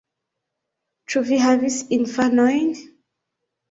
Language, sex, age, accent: Esperanto, female, 19-29, Internacia